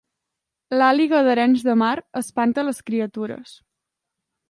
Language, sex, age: Catalan, male, 40-49